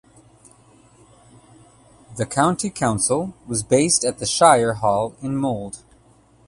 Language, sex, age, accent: English, male, 30-39, United States English